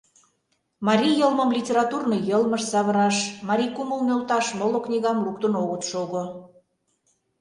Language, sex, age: Mari, female, 50-59